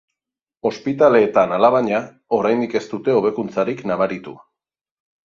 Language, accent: Basque, Erdialdekoa edo Nafarra (Gipuzkoa, Nafarroa)